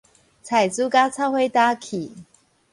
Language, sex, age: Min Nan Chinese, female, 40-49